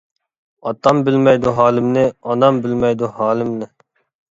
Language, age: Uyghur, 19-29